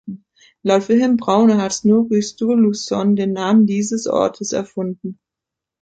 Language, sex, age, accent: German, female, 19-29, Deutschland Deutsch